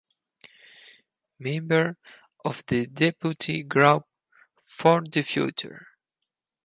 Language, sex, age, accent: English, male, 19-29, United States English